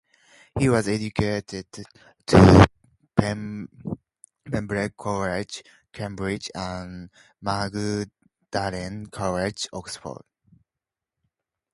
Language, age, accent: English, 19-29, United States English